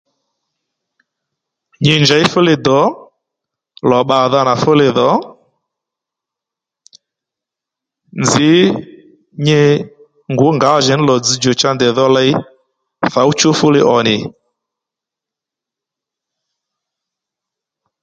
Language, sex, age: Lendu, male, 40-49